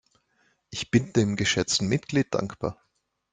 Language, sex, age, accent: German, male, 40-49, Österreichisches Deutsch